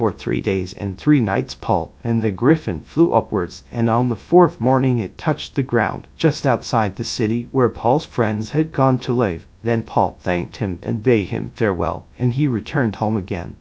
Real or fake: fake